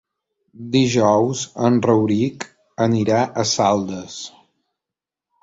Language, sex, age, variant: Catalan, male, 50-59, Balear